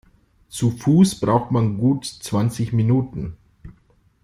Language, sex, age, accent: German, male, 40-49, Deutschland Deutsch